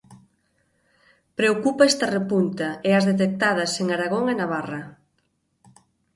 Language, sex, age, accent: Galician, female, 30-39, Normativo (estándar)